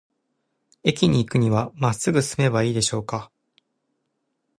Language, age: Japanese, 19-29